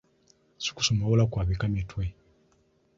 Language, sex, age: Ganda, male, 19-29